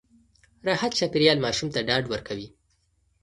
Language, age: Pashto, 19-29